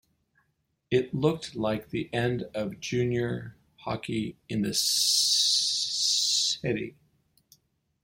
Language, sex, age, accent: English, male, 50-59, United States English